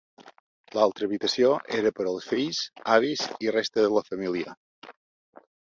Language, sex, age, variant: Catalan, male, 50-59, Balear